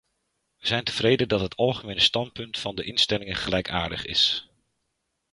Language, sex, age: Dutch, male, 40-49